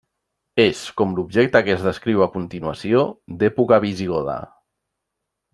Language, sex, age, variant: Catalan, male, 40-49, Central